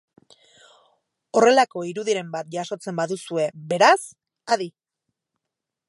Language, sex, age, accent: Basque, female, 30-39, Erdialdekoa edo Nafarra (Gipuzkoa, Nafarroa)